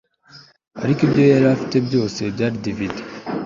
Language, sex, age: Kinyarwanda, male, 19-29